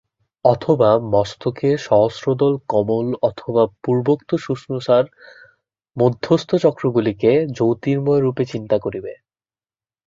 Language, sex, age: Bengali, male, under 19